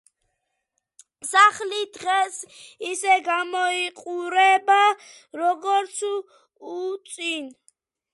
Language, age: Georgian, under 19